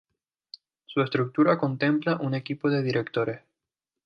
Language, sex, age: Spanish, female, 19-29